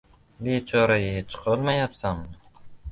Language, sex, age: Uzbek, male, under 19